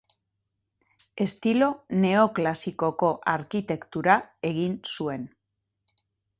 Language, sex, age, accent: Basque, female, 50-59, Mendebalekoa (Araba, Bizkaia, Gipuzkoako mendebaleko herri batzuk)